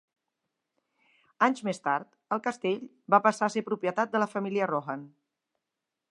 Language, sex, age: Catalan, female, 50-59